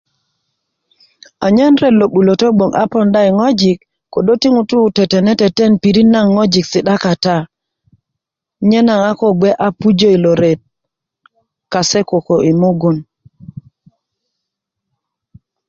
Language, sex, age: Kuku, female, 40-49